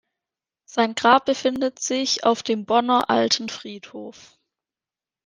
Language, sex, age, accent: German, female, 19-29, Deutschland Deutsch